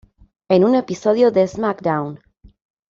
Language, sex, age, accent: Spanish, female, 30-39, Rioplatense: Argentina, Uruguay, este de Bolivia, Paraguay